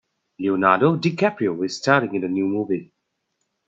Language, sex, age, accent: English, male, 30-39, India and South Asia (India, Pakistan, Sri Lanka)